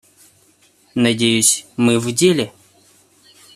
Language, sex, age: Russian, male, 19-29